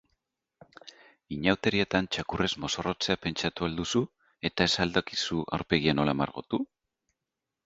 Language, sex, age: Basque, male, 40-49